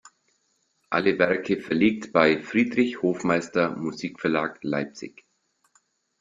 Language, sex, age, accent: German, male, 40-49, Deutschland Deutsch